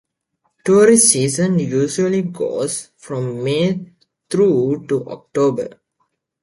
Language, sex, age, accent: English, male, 19-29, United States English